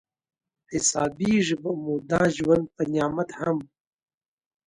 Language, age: Pashto, 19-29